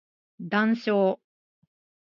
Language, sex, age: Japanese, female, 40-49